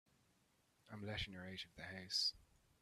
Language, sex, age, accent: English, male, 19-29, Irish English